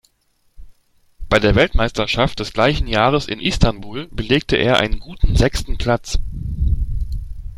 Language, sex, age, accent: German, male, 30-39, Deutschland Deutsch